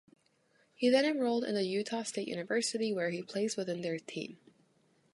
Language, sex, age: English, female, 19-29